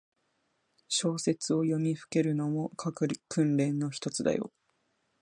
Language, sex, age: Japanese, female, 90+